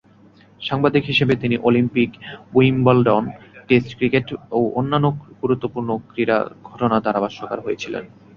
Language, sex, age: Bengali, male, 19-29